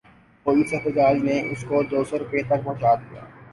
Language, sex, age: Urdu, male, 19-29